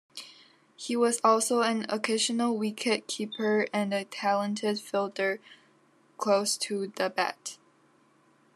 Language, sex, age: English, female, under 19